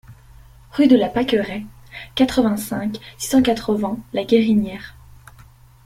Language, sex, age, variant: French, female, under 19, Français de métropole